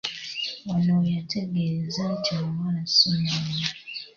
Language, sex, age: Ganda, female, 19-29